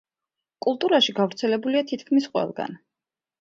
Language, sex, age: Georgian, female, 30-39